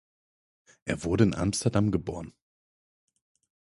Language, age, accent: German, 30-39, Deutschland Deutsch